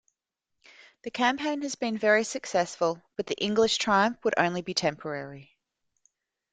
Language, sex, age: English, female, 40-49